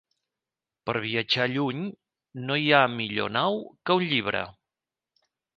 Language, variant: Catalan, Central